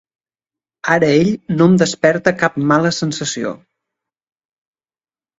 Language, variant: Catalan, Central